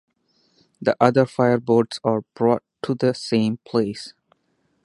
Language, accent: English, India and South Asia (India, Pakistan, Sri Lanka)